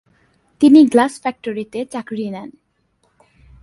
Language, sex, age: Bengali, female, 19-29